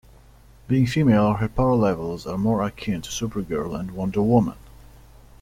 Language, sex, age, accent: English, male, 30-39, England English